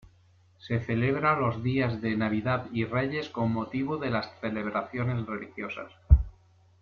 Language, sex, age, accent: Spanish, male, 40-49, España: Sur peninsular (Andalucia, Extremadura, Murcia)